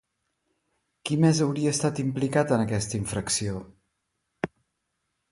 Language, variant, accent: Catalan, Central, central